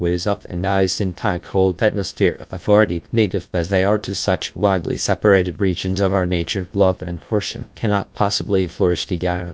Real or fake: fake